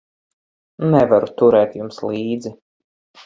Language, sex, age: Latvian, female, 30-39